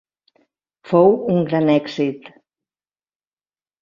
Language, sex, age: Catalan, female, 60-69